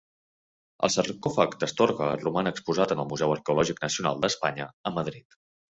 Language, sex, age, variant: Catalan, male, 30-39, Central